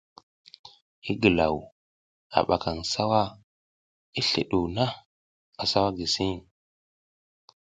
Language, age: South Giziga, 19-29